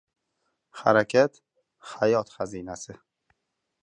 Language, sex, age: Uzbek, male, 19-29